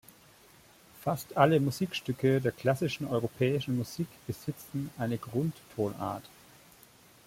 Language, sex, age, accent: German, male, 30-39, Deutschland Deutsch